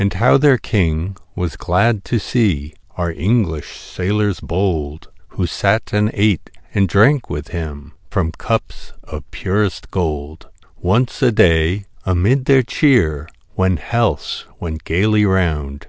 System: none